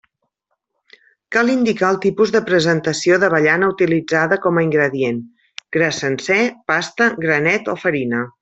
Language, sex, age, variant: Catalan, female, 50-59, Central